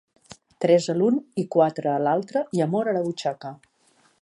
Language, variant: Catalan, Central